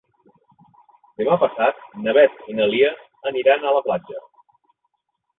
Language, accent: Catalan, central; nord-occidental